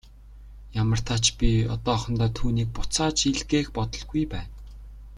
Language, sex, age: Mongolian, male, 19-29